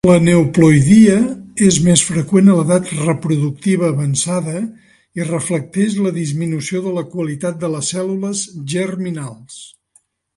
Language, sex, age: Catalan, male, 60-69